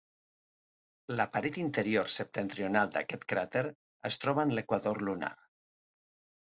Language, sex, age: Catalan, male, 40-49